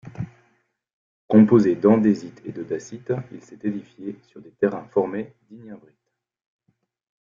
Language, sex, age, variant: French, male, 30-39, Français de métropole